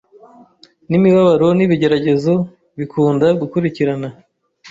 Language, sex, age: Kinyarwanda, male, 30-39